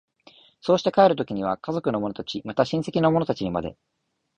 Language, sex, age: Japanese, male, 19-29